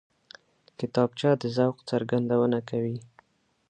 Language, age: Pashto, 19-29